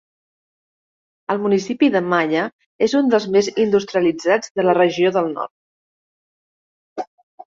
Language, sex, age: Catalan, female, 30-39